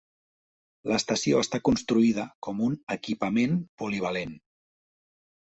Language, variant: Catalan, Central